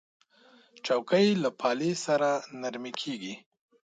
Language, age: Pashto, 19-29